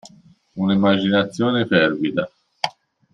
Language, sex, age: Italian, male, 40-49